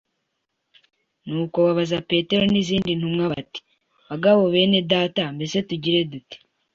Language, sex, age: Kinyarwanda, female, 30-39